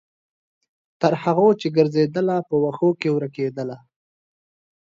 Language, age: Pashto, under 19